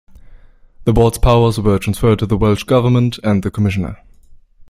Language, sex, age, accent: English, male, 19-29, England English